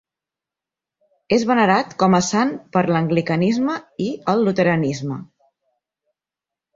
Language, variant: Catalan, Central